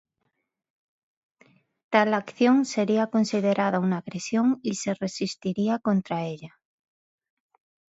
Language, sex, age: Spanish, female, 40-49